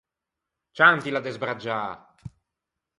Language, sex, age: Ligurian, male, 30-39